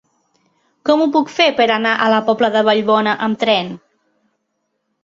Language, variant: Catalan, Central